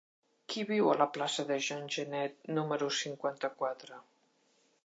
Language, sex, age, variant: Catalan, female, 60-69, Central